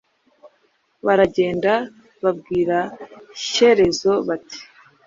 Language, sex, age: Kinyarwanda, female, 30-39